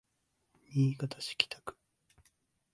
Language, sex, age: Japanese, male, 19-29